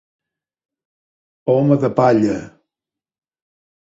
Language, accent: Catalan, gironí